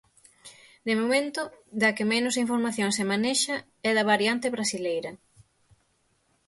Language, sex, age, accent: Galician, female, 30-39, Atlántico (seseo e gheada); Normativo (estándar)